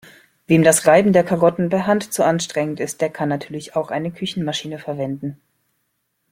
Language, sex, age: German, female, 19-29